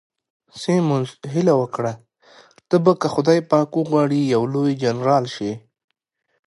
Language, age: Pashto, 19-29